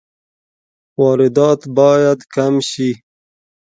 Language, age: Pashto, 19-29